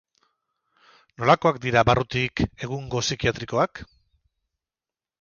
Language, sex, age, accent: Basque, male, 50-59, Erdialdekoa edo Nafarra (Gipuzkoa, Nafarroa)